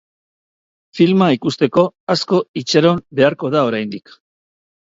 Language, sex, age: Basque, male, 40-49